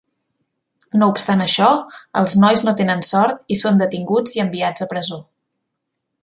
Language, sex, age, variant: Catalan, female, 40-49, Central